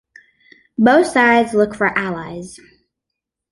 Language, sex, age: English, male, 19-29